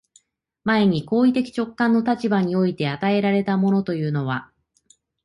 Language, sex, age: Japanese, female, 30-39